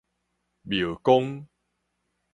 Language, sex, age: Min Nan Chinese, male, 30-39